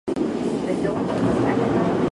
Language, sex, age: Japanese, male, under 19